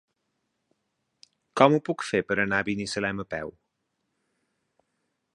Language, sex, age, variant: Catalan, male, 40-49, Balear